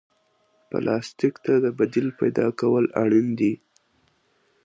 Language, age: Pashto, under 19